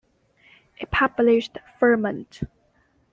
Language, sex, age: English, female, 19-29